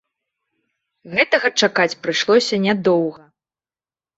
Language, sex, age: Belarusian, female, 30-39